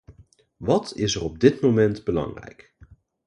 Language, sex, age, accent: Dutch, male, 30-39, Nederlands Nederlands